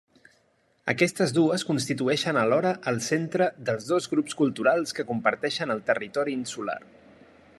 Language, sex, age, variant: Catalan, male, 30-39, Central